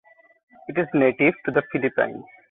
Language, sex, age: English, male, 19-29